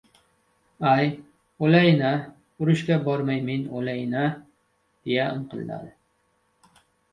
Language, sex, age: Uzbek, male, 30-39